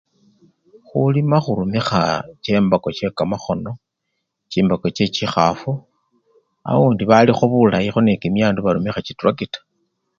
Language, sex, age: Luyia, male, 60-69